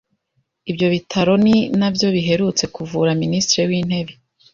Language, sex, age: Kinyarwanda, female, 19-29